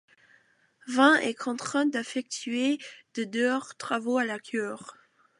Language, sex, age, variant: French, female, under 19, Français de métropole